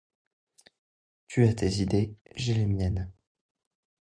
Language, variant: French, Français de métropole